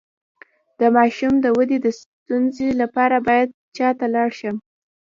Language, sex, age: Pashto, female, under 19